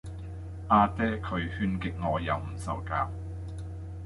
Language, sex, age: Cantonese, male, 30-39